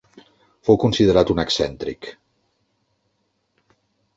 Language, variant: Catalan, Central